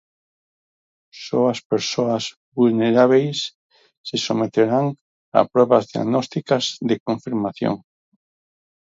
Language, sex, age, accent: Galician, male, 50-59, Normativo (estándar)